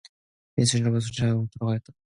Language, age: Korean, 19-29